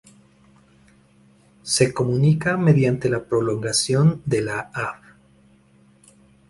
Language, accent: Spanish, Andino-Pacífico: Colombia, Perú, Ecuador, oeste de Bolivia y Venezuela andina